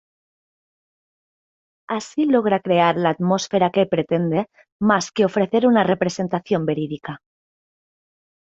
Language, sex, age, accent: Spanish, female, 30-39, España: Centro-Sur peninsular (Madrid, Toledo, Castilla-La Mancha)